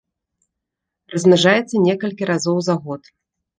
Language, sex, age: Belarusian, female, 30-39